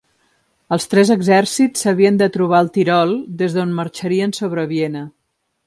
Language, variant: Catalan, Central